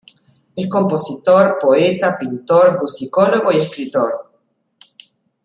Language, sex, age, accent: Spanish, female, 50-59, Rioplatense: Argentina, Uruguay, este de Bolivia, Paraguay